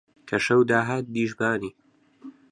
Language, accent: Central Kurdish, سۆرانی